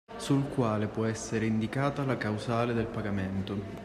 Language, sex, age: Italian, male, 19-29